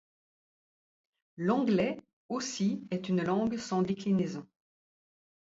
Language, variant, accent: French, Français d'Europe, Français de Suisse